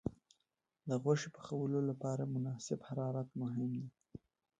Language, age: Pashto, 19-29